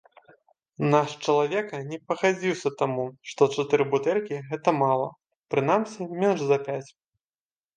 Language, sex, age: Belarusian, male, 19-29